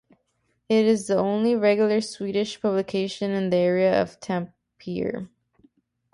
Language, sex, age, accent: English, female, 19-29, United States English